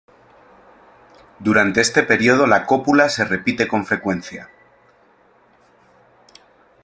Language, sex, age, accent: Spanish, male, 30-39, España: Centro-Sur peninsular (Madrid, Toledo, Castilla-La Mancha)